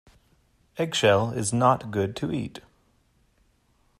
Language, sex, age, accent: English, male, 30-39, United States English